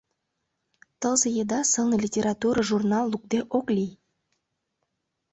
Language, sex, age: Mari, female, 19-29